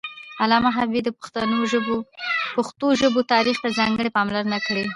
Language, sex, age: Pashto, female, 19-29